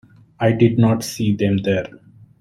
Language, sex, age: English, male, 30-39